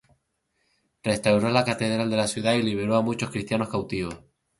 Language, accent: Spanish, España: Islas Canarias